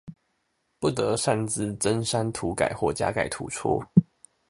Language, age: Chinese, 19-29